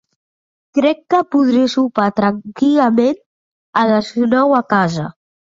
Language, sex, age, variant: Catalan, female, 40-49, Central